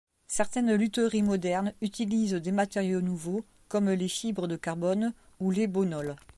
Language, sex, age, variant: French, female, 50-59, Français de métropole